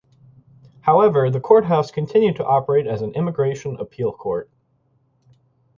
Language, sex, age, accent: English, male, 19-29, United States English